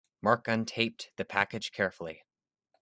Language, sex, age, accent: English, male, 19-29, United States English